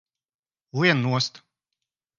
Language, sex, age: Latvian, male, 40-49